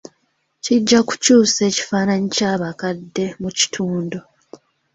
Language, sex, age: Ganda, female, 19-29